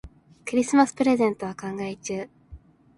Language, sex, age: Japanese, female, under 19